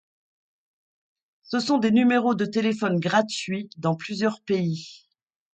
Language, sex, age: French, female, 60-69